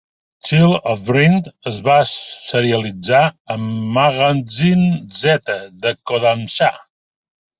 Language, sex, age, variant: Catalan, male, 50-59, Balear